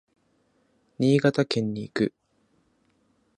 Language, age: Japanese, 19-29